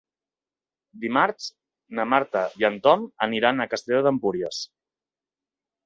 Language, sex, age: Catalan, male, 40-49